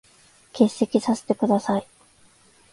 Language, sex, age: Japanese, female, 19-29